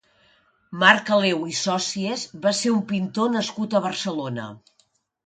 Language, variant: Catalan, Nord-Occidental